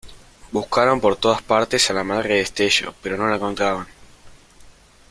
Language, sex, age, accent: Spanish, male, under 19, Rioplatense: Argentina, Uruguay, este de Bolivia, Paraguay